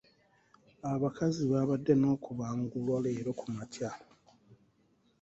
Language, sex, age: Ganda, male, 30-39